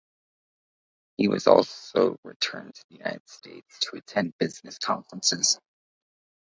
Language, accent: English, United States English